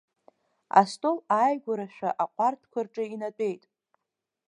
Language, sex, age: Abkhazian, female, under 19